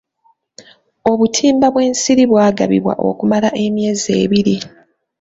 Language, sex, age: Ganda, female, 30-39